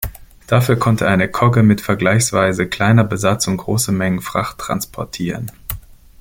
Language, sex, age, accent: German, male, 30-39, Deutschland Deutsch